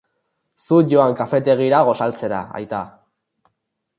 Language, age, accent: Basque, 19-29, Erdialdekoa edo Nafarra (Gipuzkoa, Nafarroa)